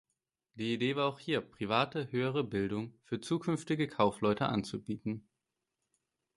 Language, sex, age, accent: German, male, 19-29, Deutschland Deutsch